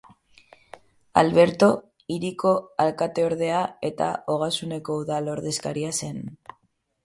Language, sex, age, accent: Basque, female, 19-29, Mendebalekoa (Araba, Bizkaia, Gipuzkoako mendebaleko herri batzuk)